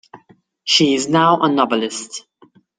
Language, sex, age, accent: English, male, under 19, United States English